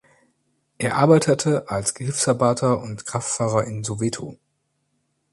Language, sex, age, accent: German, male, 30-39, Deutschland Deutsch